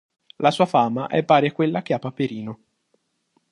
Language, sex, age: Italian, male, 19-29